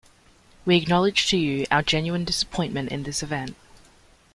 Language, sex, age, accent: English, female, 19-29, Australian English